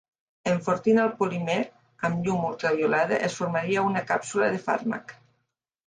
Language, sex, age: Catalan, female, 50-59